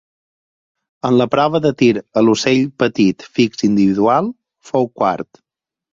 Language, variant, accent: Catalan, Balear, mallorquí